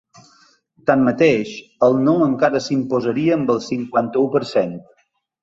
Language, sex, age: Catalan, male, 40-49